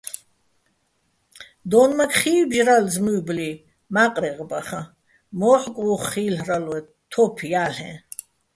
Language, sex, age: Bats, female, 60-69